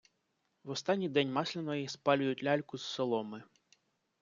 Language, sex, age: Ukrainian, male, 40-49